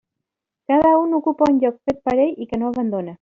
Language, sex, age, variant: Catalan, female, 19-29, Central